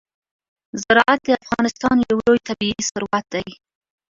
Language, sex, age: Pashto, female, 19-29